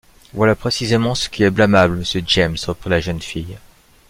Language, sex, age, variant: French, male, 50-59, Français de métropole